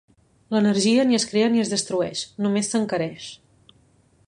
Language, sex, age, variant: Catalan, female, 19-29, Central